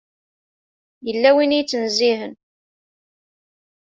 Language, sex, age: Kabyle, female, 19-29